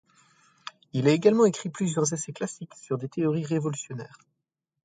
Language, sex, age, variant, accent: French, male, 30-39, Français d'Europe, Français de Belgique